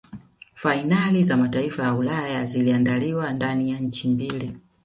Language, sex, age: Swahili, female, 40-49